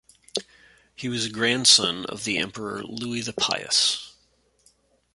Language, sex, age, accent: English, male, 50-59, Canadian English